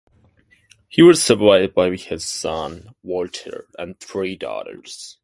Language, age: English, 19-29